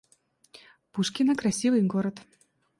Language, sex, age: Russian, female, 19-29